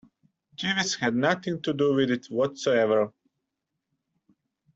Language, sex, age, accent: English, male, 40-49, Australian English